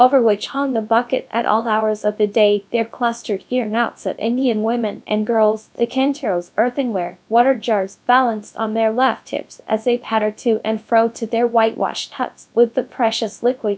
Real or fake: fake